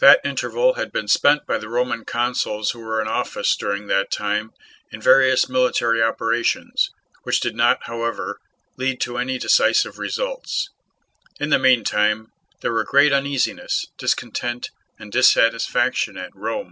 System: none